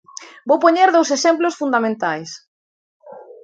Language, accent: Galician, Normativo (estándar)